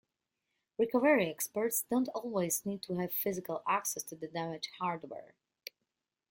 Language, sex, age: English, female, 40-49